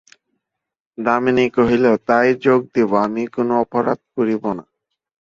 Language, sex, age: Bengali, male, 19-29